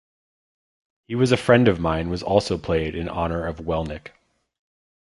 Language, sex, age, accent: English, male, 30-39, United States English